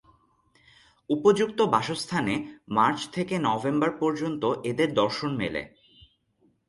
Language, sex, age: Bengali, male, 19-29